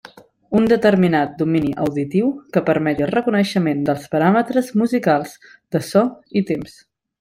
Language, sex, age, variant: Catalan, female, 19-29, Nord-Occidental